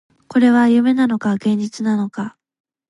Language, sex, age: Japanese, female, 19-29